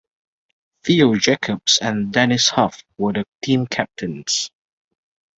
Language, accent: English, Malaysian English